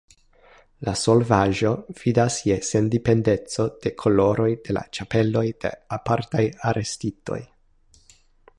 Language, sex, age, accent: Esperanto, male, 19-29, Internacia